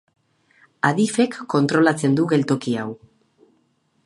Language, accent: Basque, Erdialdekoa edo Nafarra (Gipuzkoa, Nafarroa)